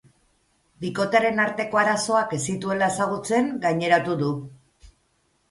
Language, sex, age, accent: Basque, female, 50-59, Erdialdekoa edo Nafarra (Gipuzkoa, Nafarroa)